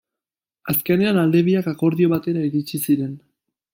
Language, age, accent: Basque, 19-29, Mendebalekoa (Araba, Bizkaia, Gipuzkoako mendebaleko herri batzuk)